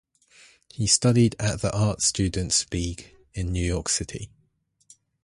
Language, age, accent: English, 19-29, England English